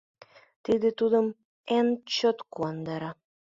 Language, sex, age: Mari, female, under 19